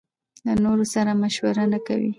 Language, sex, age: Pashto, female, 19-29